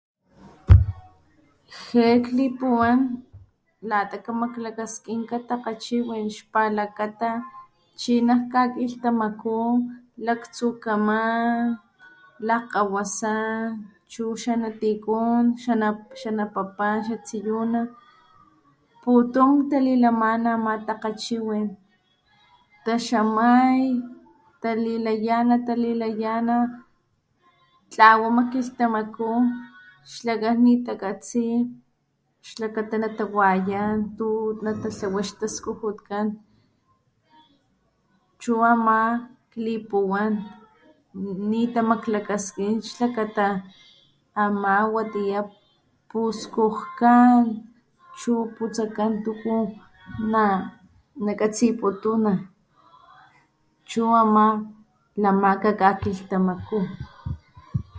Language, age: Papantla Totonac, 30-39